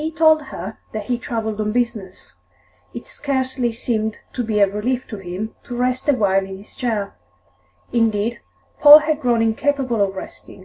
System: none